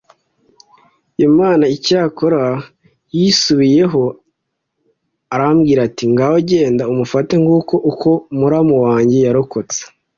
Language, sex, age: Kinyarwanda, male, 50-59